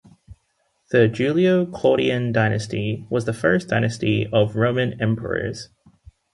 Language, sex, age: English, male, 19-29